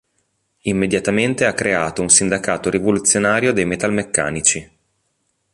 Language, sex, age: Italian, male, 30-39